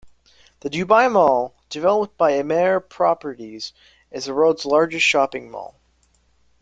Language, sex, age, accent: English, male, under 19, United States English